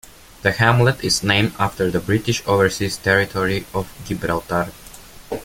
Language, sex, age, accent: English, male, 19-29, United States English